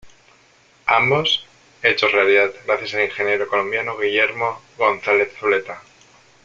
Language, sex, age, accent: Spanish, male, 30-39, España: Centro-Sur peninsular (Madrid, Toledo, Castilla-La Mancha)